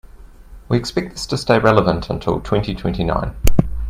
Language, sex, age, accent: English, male, 30-39, New Zealand English